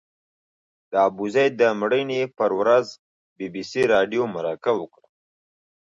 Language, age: Pashto, 19-29